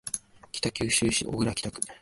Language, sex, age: Japanese, male, 19-29